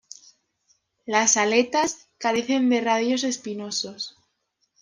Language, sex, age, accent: Spanish, female, under 19, España: Norte peninsular (Asturias, Castilla y León, Cantabria, País Vasco, Navarra, Aragón, La Rioja, Guadalajara, Cuenca)